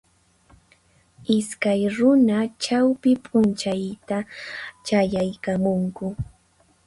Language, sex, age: Puno Quechua, female, 19-29